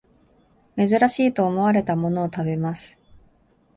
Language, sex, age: Japanese, female, 19-29